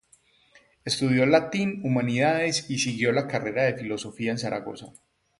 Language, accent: Spanish, Andino-Pacífico: Colombia, Perú, Ecuador, oeste de Bolivia y Venezuela andina